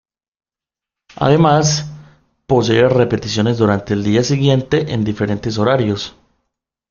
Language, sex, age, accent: Spanish, male, 19-29, Caribe: Cuba, Venezuela, Puerto Rico, República Dominicana, Panamá, Colombia caribeña, México caribeño, Costa del golfo de México